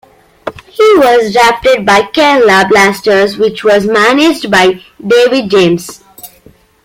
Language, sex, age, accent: English, female, under 19, India and South Asia (India, Pakistan, Sri Lanka)